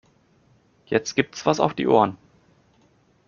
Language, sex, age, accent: German, male, 30-39, Deutschland Deutsch